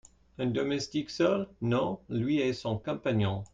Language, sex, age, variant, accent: French, male, 30-39, Français d'Amérique du Nord, Français des États-Unis